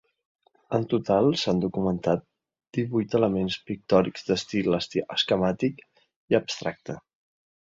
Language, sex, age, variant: Catalan, male, 30-39, Central